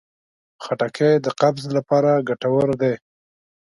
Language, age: Pashto, 19-29